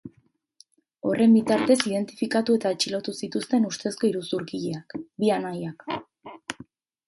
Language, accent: Basque, Erdialdekoa edo Nafarra (Gipuzkoa, Nafarroa)